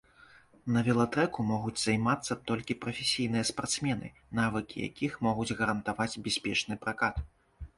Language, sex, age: Belarusian, male, 30-39